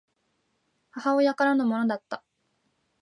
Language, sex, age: Japanese, female, 19-29